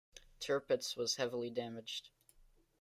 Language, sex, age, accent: English, male, 19-29, United States English